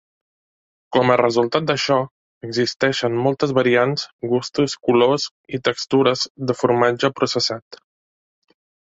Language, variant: Catalan, Central